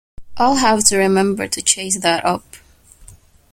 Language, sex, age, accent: English, female, under 19, England English